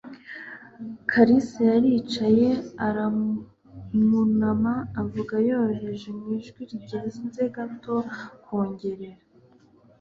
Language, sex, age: Kinyarwanda, female, 19-29